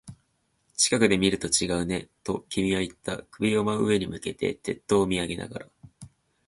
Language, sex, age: Japanese, male, 19-29